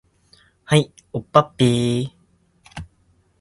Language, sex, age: Japanese, male, 19-29